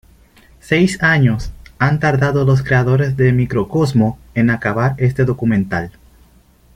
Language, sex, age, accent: Spanish, male, 19-29, Caribe: Cuba, Venezuela, Puerto Rico, República Dominicana, Panamá, Colombia caribeña, México caribeño, Costa del golfo de México